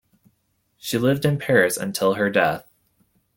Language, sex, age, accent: English, male, 19-29, United States English